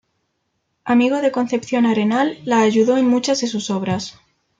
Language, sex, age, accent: Spanish, female, 19-29, España: Centro-Sur peninsular (Madrid, Toledo, Castilla-La Mancha)